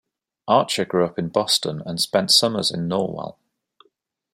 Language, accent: English, England English